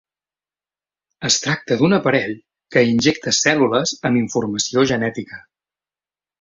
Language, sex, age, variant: Catalan, male, 30-39, Central